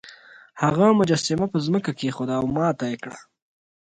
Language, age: Pashto, 19-29